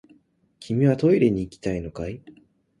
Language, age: Japanese, 19-29